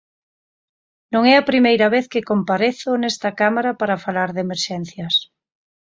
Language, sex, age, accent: Galician, female, 30-39, Normativo (estándar)